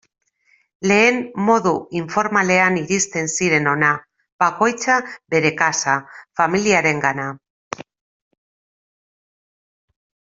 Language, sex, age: Basque, female, 40-49